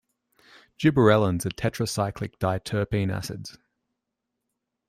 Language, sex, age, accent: English, male, 30-39, Australian English